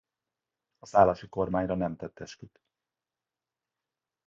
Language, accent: Hungarian, budapesti